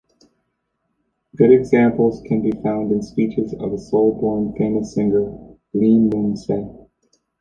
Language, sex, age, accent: English, male, 30-39, United States English